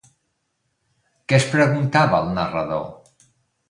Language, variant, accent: Catalan, Central, central